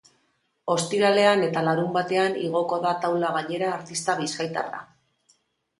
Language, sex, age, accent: Basque, female, 50-59, Mendebalekoa (Araba, Bizkaia, Gipuzkoako mendebaleko herri batzuk)